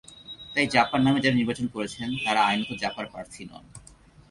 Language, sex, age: Bengali, male, 30-39